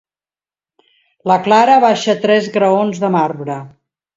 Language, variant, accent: Catalan, Central, central